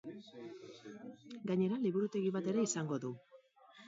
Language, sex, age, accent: Basque, female, 40-49, Mendebalekoa (Araba, Bizkaia, Gipuzkoako mendebaleko herri batzuk)